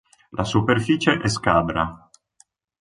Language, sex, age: Italian, male, 50-59